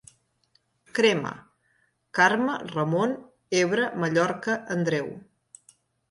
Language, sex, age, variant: Catalan, female, 40-49, Central